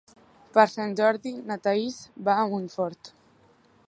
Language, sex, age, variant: Catalan, female, 19-29, Central